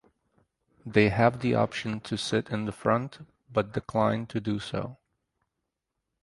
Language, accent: English, United States English